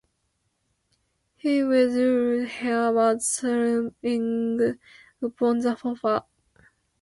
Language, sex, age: English, female, 19-29